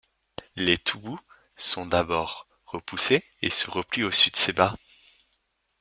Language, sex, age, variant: French, male, under 19, Français de métropole